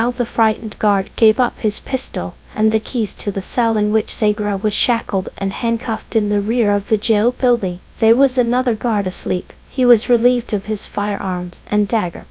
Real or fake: fake